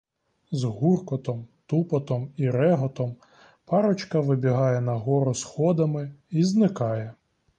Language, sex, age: Ukrainian, male, 30-39